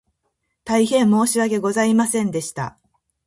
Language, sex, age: Japanese, female, 50-59